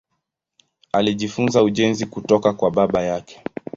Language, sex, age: Swahili, male, 19-29